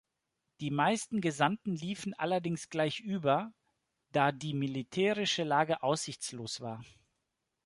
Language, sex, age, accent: German, male, 30-39, Deutschland Deutsch